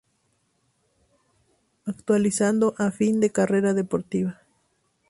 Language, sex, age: Spanish, female, 30-39